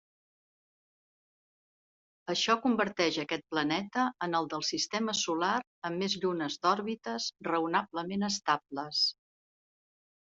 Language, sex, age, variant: Catalan, female, 60-69, Central